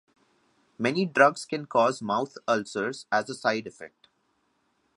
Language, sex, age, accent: English, male, 19-29, India and South Asia (India, Pakistan, Sri Lanka)